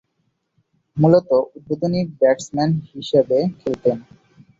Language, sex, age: Bengali, male, 19-29